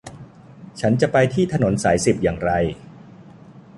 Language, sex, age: Thai, male, 40-49